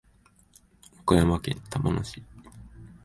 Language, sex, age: Japanese, male, 19-29